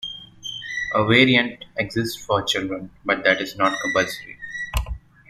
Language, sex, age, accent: English, male, 19-29, India and South Asia (India, Pakistan, Sri Lanka)